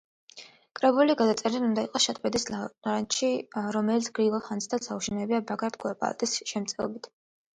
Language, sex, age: Georgian, female, 19-29